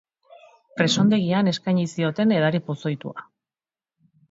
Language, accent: Basque, Erdialdekoa edo Nafarra (Gipuzkoa, Nafarroa)